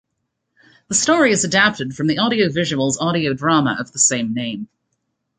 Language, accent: English, Canadian English